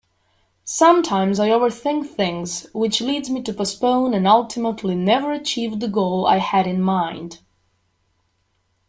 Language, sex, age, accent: English, female, 30-39, United States English